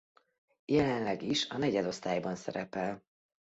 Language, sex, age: Hungarian, female, 40-49